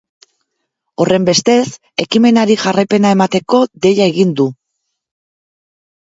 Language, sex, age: Basque, female, 40-49